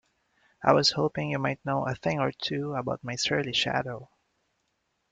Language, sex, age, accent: English, male, 19-29, Filipino